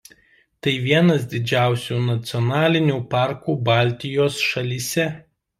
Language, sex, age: Lithuanian, male, 19-29